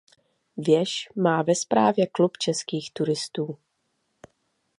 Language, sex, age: Czech, female, 19-29